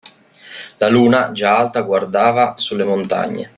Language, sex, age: Italian, male, 19-29